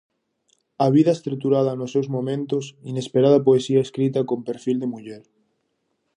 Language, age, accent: Galician, 19-29, Normativo (estándar)